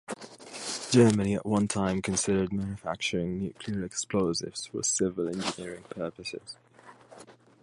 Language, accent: English, United States English